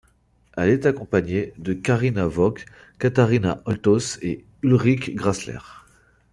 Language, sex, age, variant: French, male, 30-39, Français de métropole